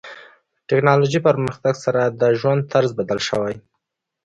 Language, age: Pashto, 19-29